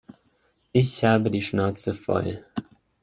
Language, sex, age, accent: German, male, 19-29, Deutschland Deutsch